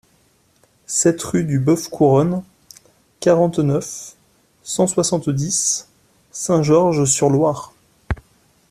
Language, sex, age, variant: French, male, 19-29, Français de métropole